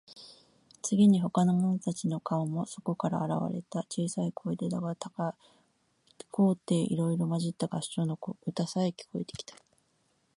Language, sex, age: Japanese, female, 50-59